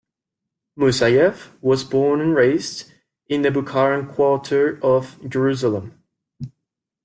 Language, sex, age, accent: English, male, 19-29, England English